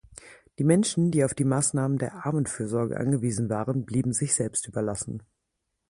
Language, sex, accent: German, female, Deutschland Deutsch